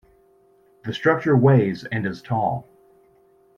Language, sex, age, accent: English, male, 40-49, United States English